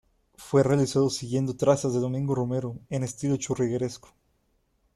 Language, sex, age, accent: Spanish, male, 19-29, México